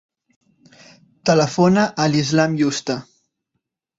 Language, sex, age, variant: Catalan, male, 19-29, Central